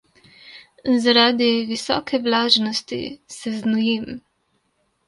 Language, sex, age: Slovenian, female, 19-29